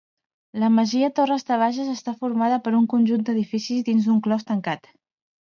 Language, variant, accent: Catalan, Central, central